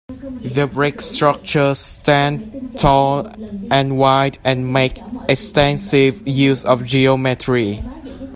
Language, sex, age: English, male, under 19